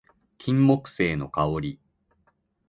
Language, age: Japanese, 40-49